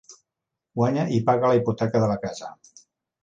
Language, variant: Catalan, Central